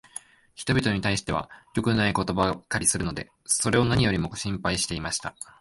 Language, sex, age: Japanese, male, 19-29